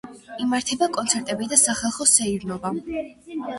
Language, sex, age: Georgian, female, 19-29